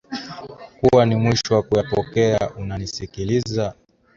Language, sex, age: Swahili, male, 19-29